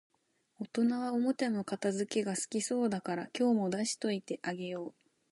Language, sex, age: Japanese, female, 19-29